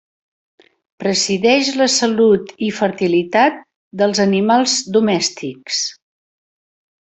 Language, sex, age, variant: Catalan, female, 60-69, Central